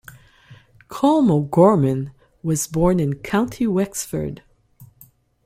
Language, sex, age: English, female, 50-59